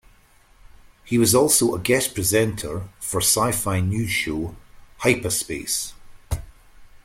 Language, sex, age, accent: English, male, 50-59, Scottish English